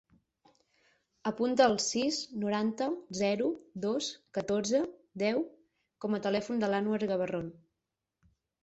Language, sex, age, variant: Catalan, female, 19-29, Central